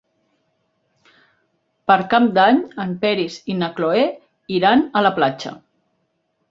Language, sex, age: Catalan, female, 40-49